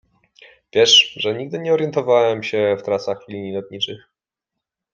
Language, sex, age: Polish, male, 30-39